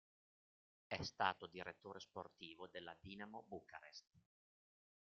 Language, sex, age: Italian, male, 50-59